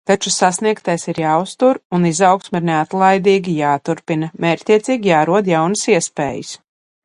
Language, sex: Latvian, female